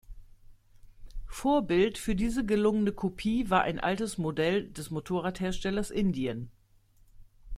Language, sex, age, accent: German, female, 50-59, Deutschland Deutsch